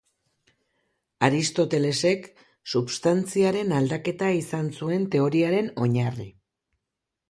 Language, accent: Basque, Erdialdekoa edo Nafarra (Gipuzkoa, Nafarroa)